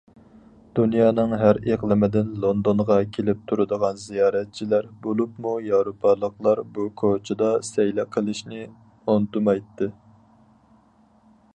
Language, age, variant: Uyghur, 30-39, ئۇيغۇر تىلى